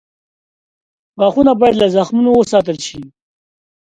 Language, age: Pashto, 19-29